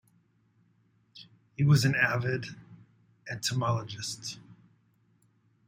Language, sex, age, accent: English, male, 50-59, United States English